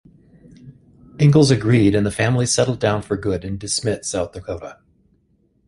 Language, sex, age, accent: English, male, 50-59, United States English